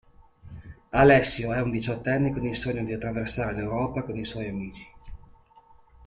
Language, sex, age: Italian, male, 30-39